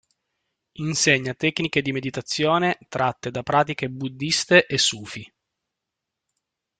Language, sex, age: Italian, male, 30-39